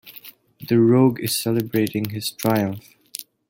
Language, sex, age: English, male, 19-29